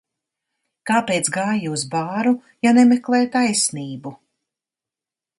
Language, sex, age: Latvian, female, 60-69